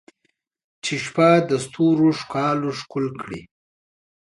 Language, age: Pashto, 19-29